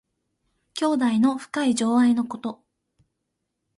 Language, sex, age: Japanese, female, 19-29